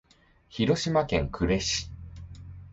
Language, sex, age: Japanese, male, 19-29